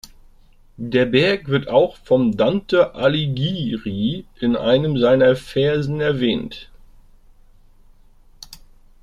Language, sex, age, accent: German, male, 30-39, Deutschland Deutsch